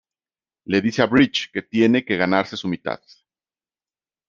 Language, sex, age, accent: Spanish, male, 40-49, México